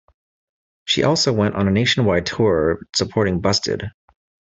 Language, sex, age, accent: English, male, 30-39, United States English